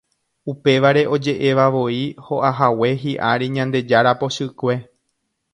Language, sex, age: Guarani, male, 30-39